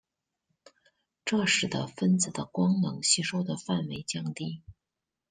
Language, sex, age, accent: Chinese, female, 30-39, 出生地：河北省